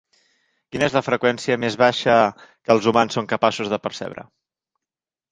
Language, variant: Catalan, Central